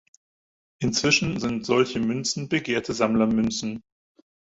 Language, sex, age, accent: German, male, 50-59, Deutschland Deutsch